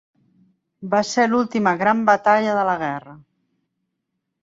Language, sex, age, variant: Catalan, female, 50-59, Nord-Occidental